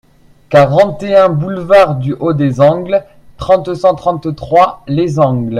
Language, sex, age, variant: French, male, 19-29, Français de métropole